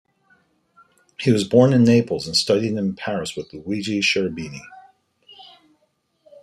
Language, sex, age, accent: English, male, 40-49, United States English